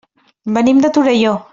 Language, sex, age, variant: Catalan, female, 19-29, Central